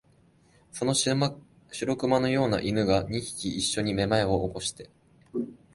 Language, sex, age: Japanese, male, 19-29